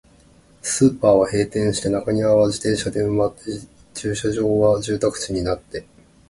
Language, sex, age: Japanese, male, 30-39